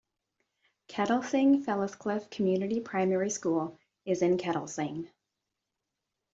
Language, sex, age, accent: English, female, 30-39, Canadian English